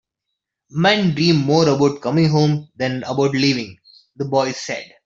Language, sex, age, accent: English, male, 19-29, India and South Asia (India, Pakistan, Sri Lanka)